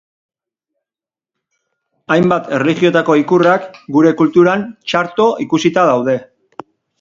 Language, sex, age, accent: Basque, male, 40-49, Erdialdekoa edo Nafarra (Gipuzkoa, Nafarroa)